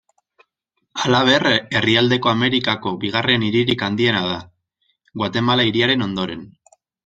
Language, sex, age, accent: Basque, male, 19-29, Mendebalekoa (Araba, Bizkaia, Gipuzkoako mendebaleko herri batzuk)